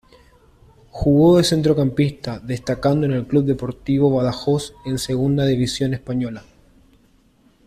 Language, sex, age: Spanish, male, 30-39